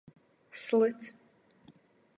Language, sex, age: Latgalian, female, 30-39